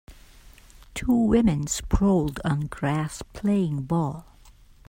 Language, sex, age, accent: English, female, 50-59, United States English